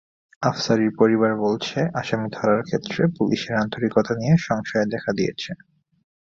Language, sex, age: Bengali, male, 19-29